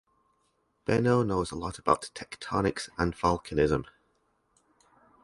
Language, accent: English, England English